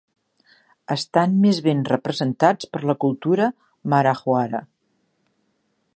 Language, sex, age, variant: Catalan, female, 60-69, Septentrional